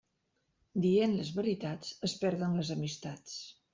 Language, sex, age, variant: Catalan, female, 50-59, Central